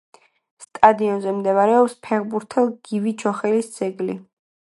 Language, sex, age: Georgian, female, 19-29